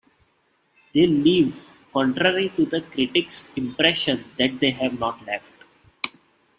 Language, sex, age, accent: English, male, 19-29, India and South Asia (India, Pakistan, Sri Lanka)